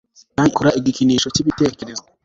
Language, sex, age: Kinyarwanda, male, 19-29